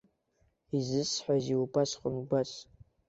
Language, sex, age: Abkhazian, male, under 19